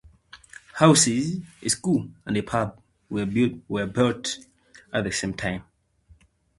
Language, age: English, 19-29